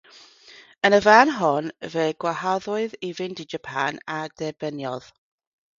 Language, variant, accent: Welsh, South-Eastern Welsh, Y Deyrnas Unedig Cymraeg